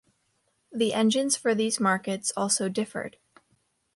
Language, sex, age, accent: English, female, under 19, United States English